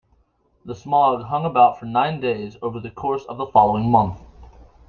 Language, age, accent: English, 19-29, United States English